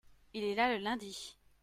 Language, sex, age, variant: French, female, 30-39, Français de métropole